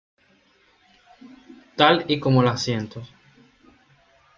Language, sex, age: Spanish, male, 19-29